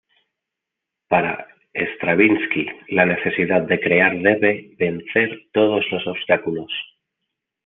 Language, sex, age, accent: Spanish, male, 30-39, España: Centro-Sur peninsular (Madrid, Toledo, Castilla-La Mancha)